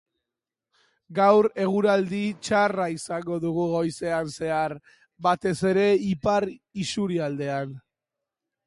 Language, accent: Basque, Mendebalekoa (Araba, Bizkaia, Gipuzkoako mendebaleko herri batzuk)